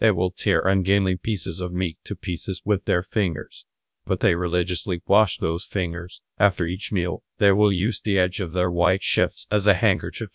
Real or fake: fake